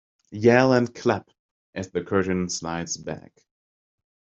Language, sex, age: English, male, 30-39